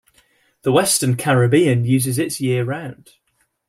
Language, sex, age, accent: English, male, 19-29, England English